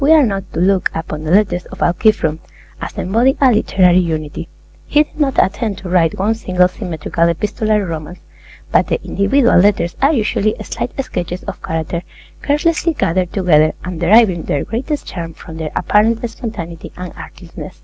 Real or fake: real